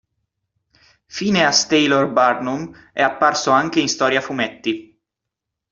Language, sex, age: Italian, male, 19-29